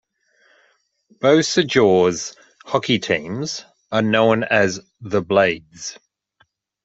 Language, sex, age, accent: English, male, 40-49, Australian English